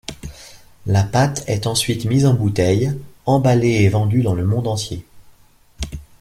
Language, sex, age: French, male, 40-49